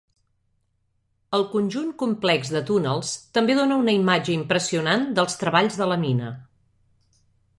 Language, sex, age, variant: Catalan, female, 40-49, Nord-Occidental